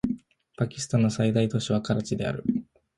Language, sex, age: Japanese, male, under 19